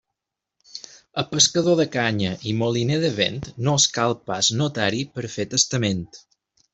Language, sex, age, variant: Catalan, male, 30-39, Balear